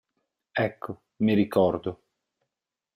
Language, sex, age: Italian, male, 19-29